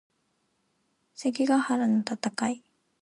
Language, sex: Japanese, female